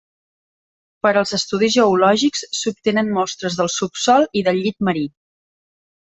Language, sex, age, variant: Catalan, female, 30-39, Central